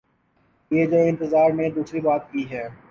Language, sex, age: Urdu, male, 19-29